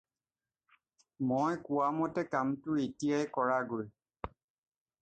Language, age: Assamese, 40-49